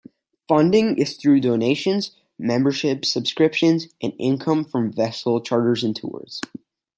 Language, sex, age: English, male, 19-29